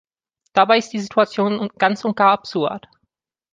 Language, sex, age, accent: German, female, 19-29, Deutschland Deutsch